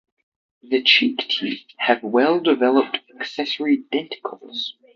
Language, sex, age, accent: English, female, under 19, United States English; Australian English